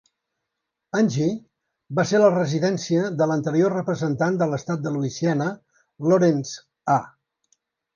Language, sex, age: Catalan, male, 70-79